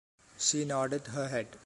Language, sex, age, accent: English, male, under 19, India and South Asia (India, Pakistan, Sri Lanka)